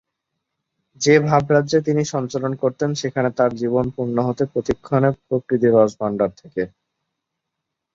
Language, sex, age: Bengali, male, 19-29